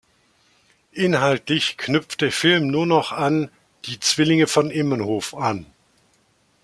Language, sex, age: German, male, 60-69